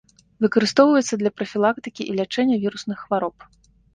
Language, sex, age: Belarusian, female, 30-39